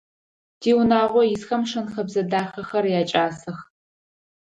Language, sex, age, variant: Adyghe, female, 19-29, Адыгабзэ (Кирил, пстэумэ зэдыряе)